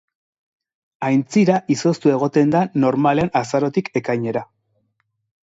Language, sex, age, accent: Basque, male, 40-49, Erdialdekoa edo Nafarra (Gipuzkoa, Nafarroa)